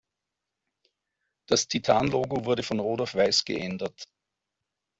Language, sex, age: German, male, 50-59